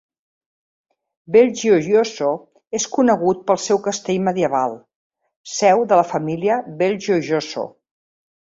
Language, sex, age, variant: Catalan, female, 50-59, Central